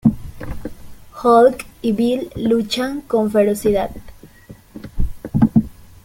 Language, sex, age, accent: Spanish, female, 19-29, Andino-Pacífico: Colombia, Perú, Ecuador, oeste de Bolivia y Venezuela andina